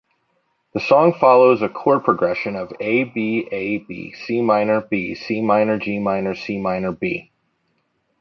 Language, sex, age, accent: English, male, 40-49, United States English